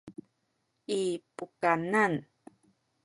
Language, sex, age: Sakizaya, female, 30-39